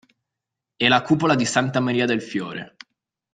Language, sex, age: Italian, male, 30-39